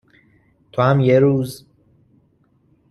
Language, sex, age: Persian, male, 19-29